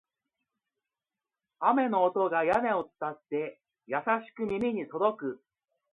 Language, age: Japanese, 30-39